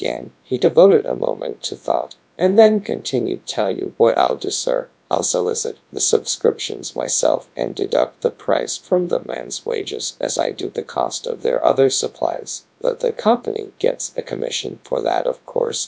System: TTS, GradTTS